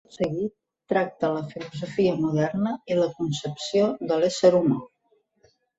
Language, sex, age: Catalan, female, 60-69